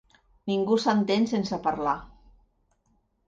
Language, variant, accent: Catalan, Central, Barceloní